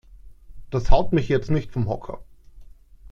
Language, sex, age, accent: German, male, 30-39, Österreichisches Deutsch